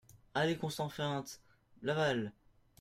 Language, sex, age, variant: French, male, under 19, Français de métropole